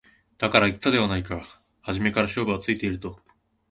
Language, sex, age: Japanese, male, 19-29